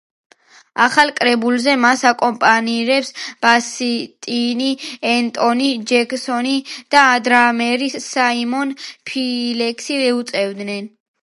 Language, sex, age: Georgian, female, under 19